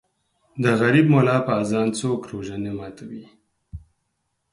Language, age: Pashto, 30-39